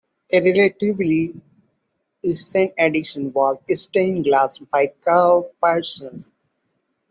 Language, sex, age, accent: English, male, 30-39, India and South Asia (India, Pakistan, Sri Lanka)